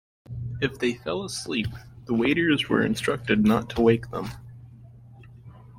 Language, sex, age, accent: English, male, under 19, United States English